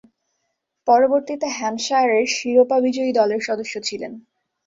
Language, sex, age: Bengali, female, 19-29